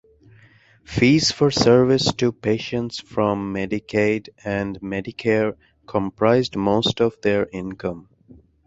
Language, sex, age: English, male, 19-29